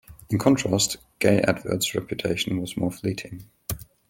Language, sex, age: English, male, 19-29